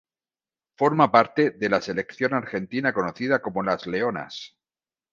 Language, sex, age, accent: Spanish, male, 50-59, España: Sur peninsular (Andalucia, Extremadura, Murcia)